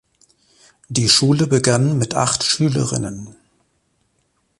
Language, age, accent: German, 40-49, Deutschland Deutsch